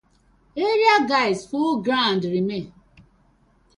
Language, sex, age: Nigerian Pidgin, female, 40-49